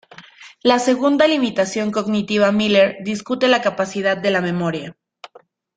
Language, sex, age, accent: Spanish, female, 19-29, México